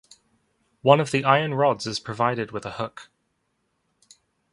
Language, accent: English, England English